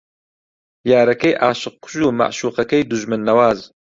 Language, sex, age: Central Kurdish, male, 19-29